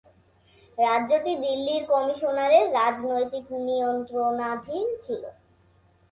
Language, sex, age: Bengali, female, under 19